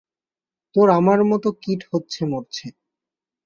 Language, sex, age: Bengali, male, 19-29